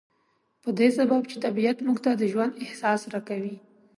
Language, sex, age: Pashto, female, 19-29